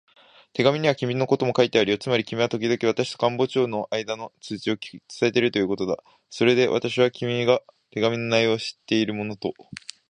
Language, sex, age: Japanese, male, 19-29